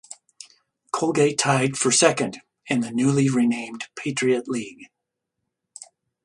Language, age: English, 70-79